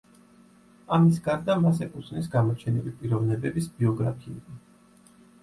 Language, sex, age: Georgian, male, 30-39